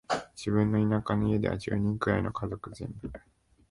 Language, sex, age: Japanese, male, 19-29